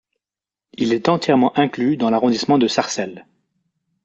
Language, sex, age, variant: French, male, 19-29, Français de métropole